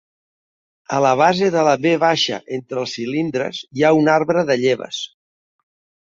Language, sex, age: Catalan, male, 60-69